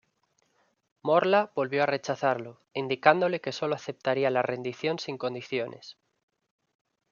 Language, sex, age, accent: Spanish, male, 19-29, España: Norte peninsular (Asturias, Castilla y León, Cantabria, País Vasco, Navarra, Aragón, La Rioja, Guadalajara, Cuenca)